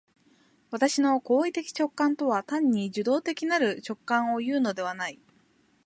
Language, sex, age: Japanese, female, 19-29